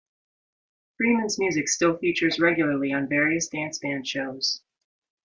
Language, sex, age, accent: English, female, 50-59, United States English